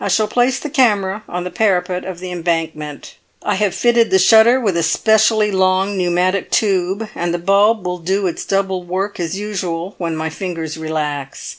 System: none